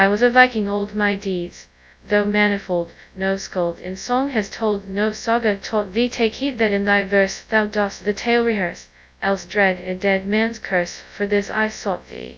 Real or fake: fake